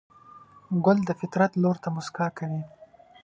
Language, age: Pashto, 19-29